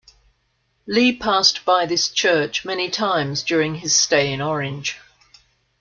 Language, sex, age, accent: English, female, 50-59, Australian English